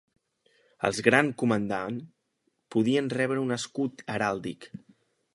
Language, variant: Catalan, Central